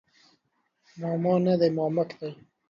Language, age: Pashto, 19-29